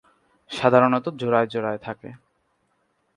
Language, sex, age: Bengali, male, 19-29